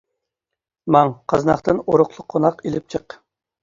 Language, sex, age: Uyghur, male, 30-39